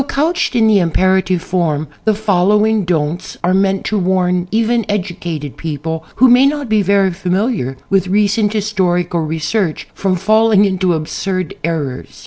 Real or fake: real